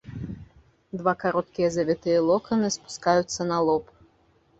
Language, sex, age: Belarusian, female, 40-49